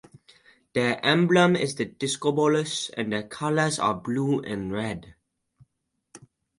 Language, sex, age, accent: English, male, under 19, United States English